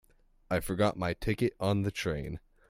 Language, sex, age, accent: English, male, under 19, United States English